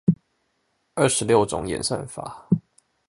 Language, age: Chinese, 19-29